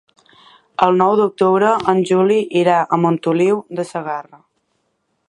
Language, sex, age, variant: Catalan, female, 19-29, Central